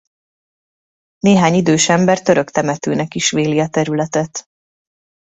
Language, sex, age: Hungarian, female, 30-39